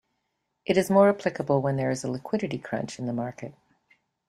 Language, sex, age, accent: English, female, 60-69, Canadian English